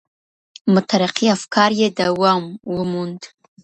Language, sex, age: Pashto, female, under 19